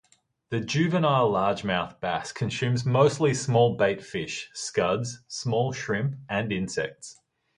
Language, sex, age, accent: English, male, 40-49, Australian English